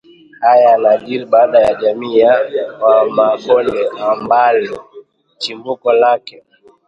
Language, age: Swahili, 30-39